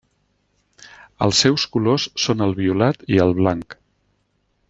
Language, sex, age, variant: Catalan, male, 60-69, Central